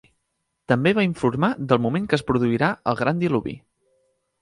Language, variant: Catalan, Central